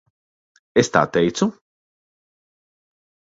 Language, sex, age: Latvian, male, 30-39